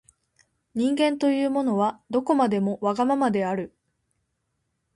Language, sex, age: Japanese, female, 19-29